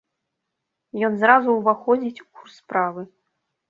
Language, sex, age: Belarusian, female, 30-39